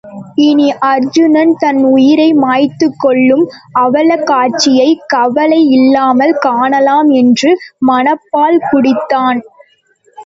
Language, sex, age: Tamil, female, 19-29